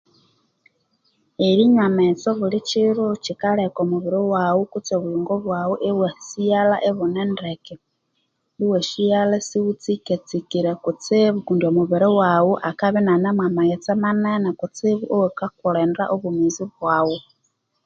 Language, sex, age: Konzo, female, 30-39